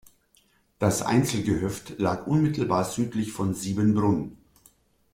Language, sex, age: German, male, 50-59